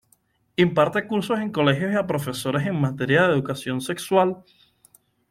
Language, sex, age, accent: Spanish, male, 30-39, Caribe: Cuba, Venezuela, Puerto Rico, República Dominicana, Panamá, Colombia caribeña, México caribeño, Costa del golfo de México